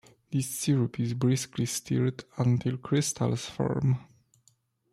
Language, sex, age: English, male, 19-29